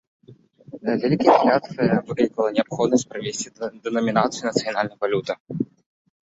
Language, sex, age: Belarusian, male, under 19